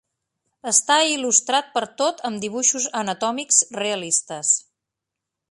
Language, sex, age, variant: Catalan, female, 40-49, Central